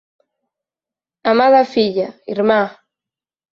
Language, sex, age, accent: Galician, female, 30-39, Normativo (estándar)